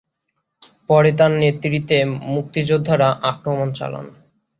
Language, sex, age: Bengali, male, 19-29